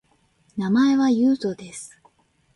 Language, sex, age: Japanese, female, 19-29